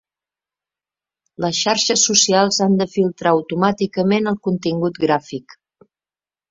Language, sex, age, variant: Catalan, female, 60-69, Central